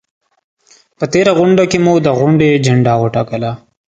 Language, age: Pashto, 19-29